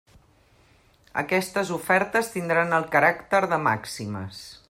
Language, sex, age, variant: Catalan, female, 50-59, Central